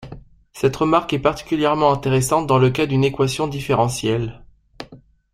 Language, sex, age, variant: French, male, 19-29, Français de métropole